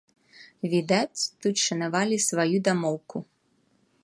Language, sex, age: Belarusian, female, 30-39